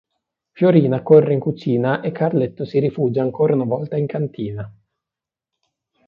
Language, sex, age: Italian, male, 19-29